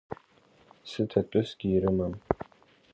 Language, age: Abkhazian, under 19